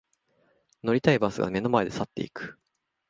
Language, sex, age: Japanese, male, 30-39